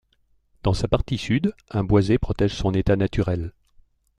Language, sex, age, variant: French, male, 60-69, Français de métropole